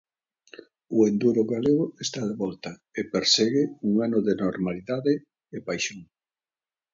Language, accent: Galician, Central (gheada)